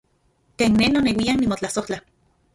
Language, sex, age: Central Puebla Nahuatl, female, 40-49